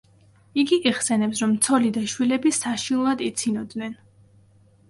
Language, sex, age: Georgian, female, 19-29